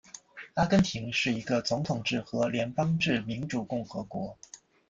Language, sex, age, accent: Chinese, male, 40-49, 出生地：上海市